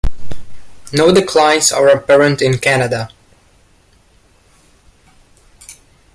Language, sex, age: English, male, 19-29